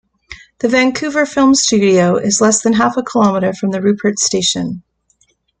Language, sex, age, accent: English, female, 40-49, United States English